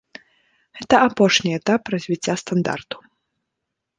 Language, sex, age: Belarusian, female, 19-29